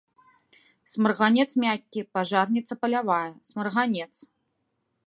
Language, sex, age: Belarusian, female, 30-39